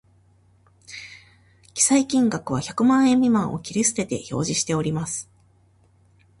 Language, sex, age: Japanese, female, 40-49